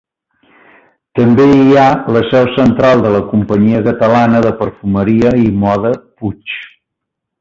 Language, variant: Catalan, Central